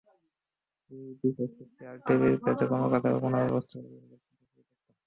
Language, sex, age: Bengali, male, 19-29